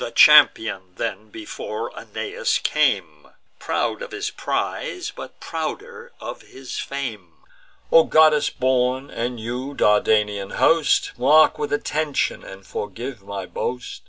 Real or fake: real